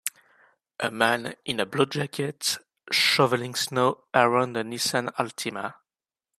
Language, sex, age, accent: English, male, 19-29, United States English